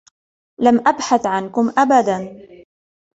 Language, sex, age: Arabic, female, 19-29